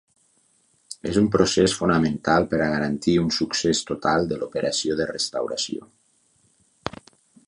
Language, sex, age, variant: Catalan, male, 40-49, Nord-Occidental